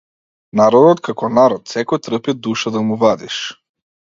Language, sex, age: Macedonian, male, 19-29